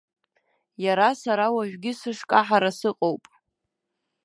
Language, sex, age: Abkhazian, female, under 19